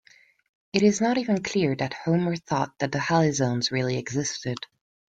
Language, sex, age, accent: English, female, 30-39, England English